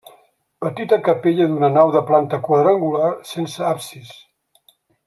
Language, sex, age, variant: Catalan, male, 70-79, Central